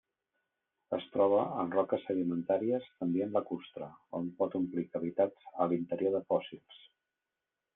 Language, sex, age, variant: Catalan, male, 40-49, Central